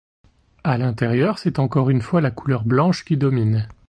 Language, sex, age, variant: French, male, 30-39, Français de métropole